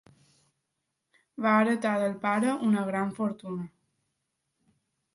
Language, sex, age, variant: Catalan, female, under 19, Balear